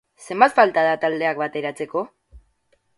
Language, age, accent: Basque, under 19, Batua